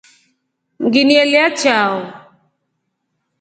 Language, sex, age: Rombo, female, 30-39